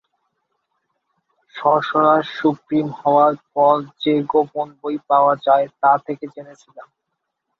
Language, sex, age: Bengali, male, 19-29